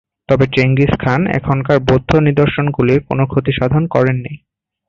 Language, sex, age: Bengali, male, 19-29